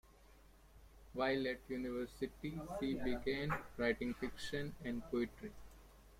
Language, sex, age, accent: English, male, 19-29, India and South Asia (India, Pakistan, Sri Lanka)